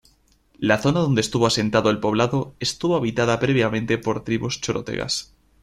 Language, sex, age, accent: Spanish, male, under 19, España: Norte peninsular (Asturias, Castilla y León, Cantabria, País Vasco, Navarra, Aragón, La Rioja, Guadalajara, Cuenca)